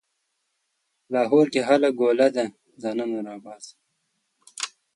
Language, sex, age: Pashto, male, 19-29